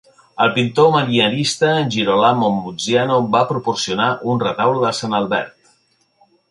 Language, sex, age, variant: Catalan, male, 40-49, Central